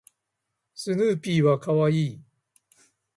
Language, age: Japanese, 50-59